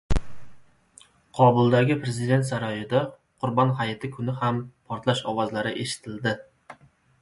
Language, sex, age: Uzbek, male, 19-29